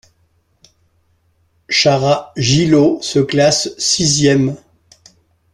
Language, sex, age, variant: French, male, 70-79, Français de métropole